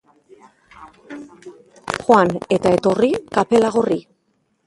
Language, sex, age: Basque, female, 50-59